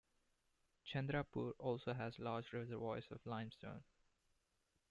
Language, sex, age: English, male, 19-29